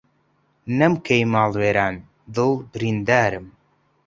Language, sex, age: Central Kurdish, male, 19-29